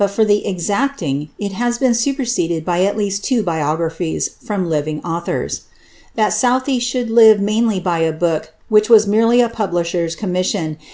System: none